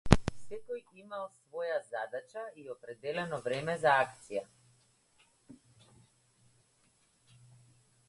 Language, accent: Macedonian, литературен